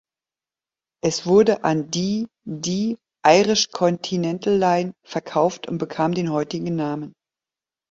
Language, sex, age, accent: German, female, 50-59, Deutschland Deutsch; Norddeutsch